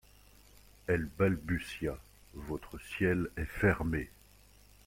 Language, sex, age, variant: French, male, 50-59, Français de métropole